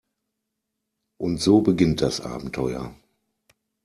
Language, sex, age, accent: German, male, 40-49, Deutschland Deutsch